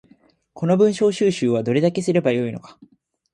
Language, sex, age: Japanese, male, 19-29